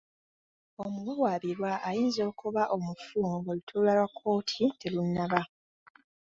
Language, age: Ganda, 30-39